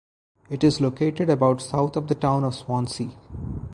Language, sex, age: English, male, 40-49